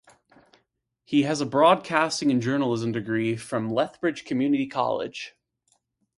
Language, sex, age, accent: English, male, 19-29, United States English